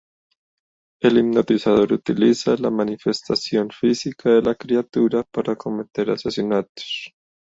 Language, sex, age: Spanish, male, 30-39